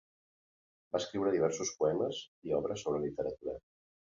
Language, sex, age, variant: Catalan, male, 50-59, Central